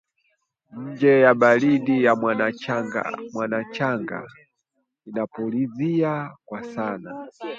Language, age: Swahili, 19-29